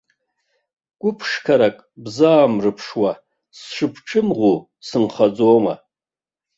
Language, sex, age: Abkhazian, male, 60-69